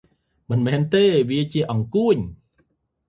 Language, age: Khmer, 30-39